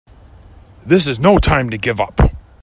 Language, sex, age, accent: English, male, 19-29, United States English